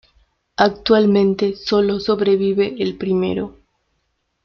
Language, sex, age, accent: Spanish, female, 19-29, Andino-Pacífico: Colombia, Perú, Ecuador, oeste de Bolivia y Venezuela andina